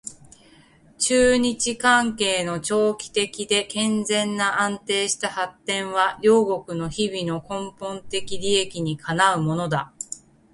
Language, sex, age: Japanese, female, 40-49